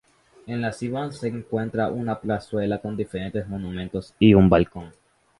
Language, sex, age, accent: Spanish, male, under 19, América central